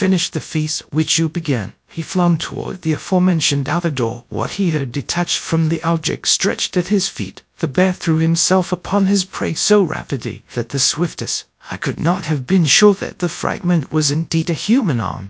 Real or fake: fake